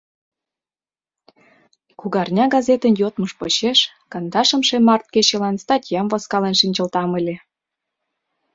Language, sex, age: Mari, female, 19-29